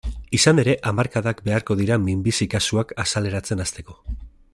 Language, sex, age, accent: Basque, male, 19-29, Erdialdekoa edo Nafarra (Gipuzkoa, Nafarroa)